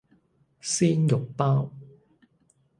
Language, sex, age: Cantonese, male, 50-59